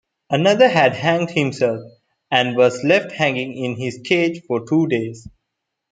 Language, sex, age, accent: English, male, 19-29, India and South Asia (India, Pakistan, Sri Lanka)